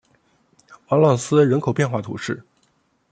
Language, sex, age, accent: Chinese, male, 30-39, 出生地：黑龙江省